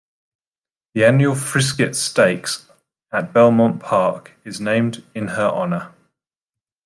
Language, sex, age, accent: English, male, 40-49, England English